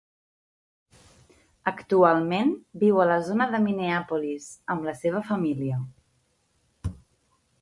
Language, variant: Catalan, Central